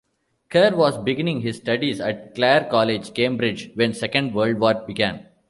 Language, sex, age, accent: English, male, 40-49, India and South Asia (India, Pakistan, Sri Lanka)